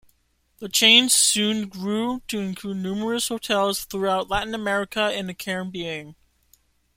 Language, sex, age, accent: English, male, 19-29, United States English